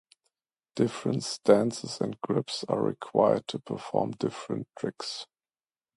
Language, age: English, 30-39